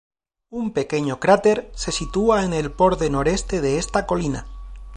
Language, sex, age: Spanish, male, 30-39